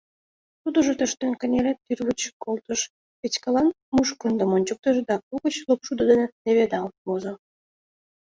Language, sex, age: Mari, female, 19-29